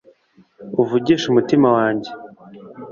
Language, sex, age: Kinyarwanda, male, 19-29